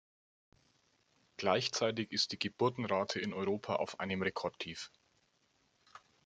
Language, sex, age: German, male, 30-39